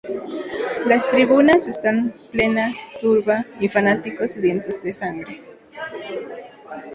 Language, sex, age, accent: Spanish, female, 19-29, México